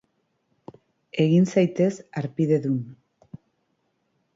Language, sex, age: Basque, female, 40-49